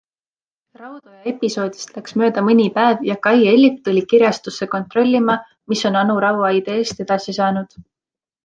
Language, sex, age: Estonian, female, 19-29